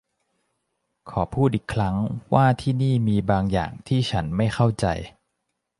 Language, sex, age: Thai, male, 19-29